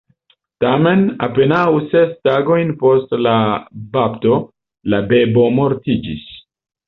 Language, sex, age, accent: Esperanto, male, 19-29, Internacia